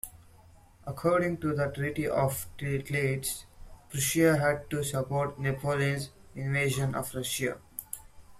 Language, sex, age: English, male, 19-29